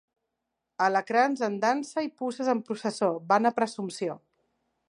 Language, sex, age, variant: Catalan, female, 40-49, Central